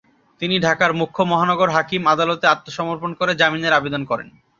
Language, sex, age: Bengali, male, 19-29